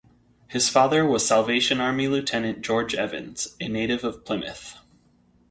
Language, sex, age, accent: English, male, 30-39, United States English